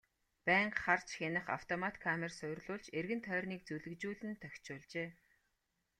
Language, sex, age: Mongolian, female, 30-39